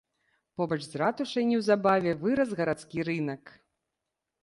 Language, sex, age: Belarusian, female, 30-39